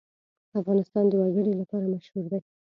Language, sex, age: Pashto, female, under 19